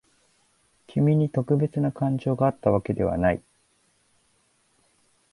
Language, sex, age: Japanese, male, 19-29